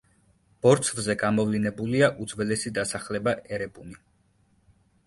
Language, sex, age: Georgian, male, 19-29